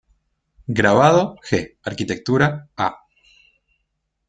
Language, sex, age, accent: Spanish, male, 30-39, Chileno: Chile, Cuyo